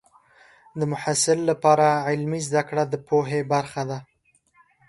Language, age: Pashto, under 19